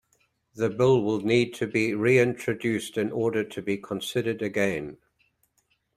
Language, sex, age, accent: English, male, 70-79, New Zealand English